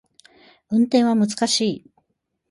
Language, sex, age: Japanese, female, 30-39